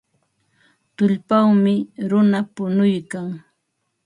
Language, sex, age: Ambo-Pasco Quechua, female, 60-69